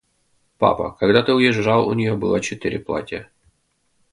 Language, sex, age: Russian, male, 30-39